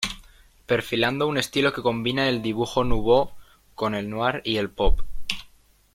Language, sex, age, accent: Spanish, male, 19-29, España: Norte peninsular (Asturias, Castilla y León, Cantabria, País Vasco, Navarra, Aragón, La Rioja, Guadalajara, Cuenca)